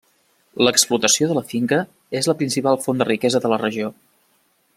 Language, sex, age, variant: Catalan, male, 30-39, Central